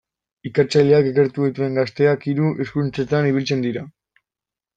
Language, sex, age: Basque, male, 19-29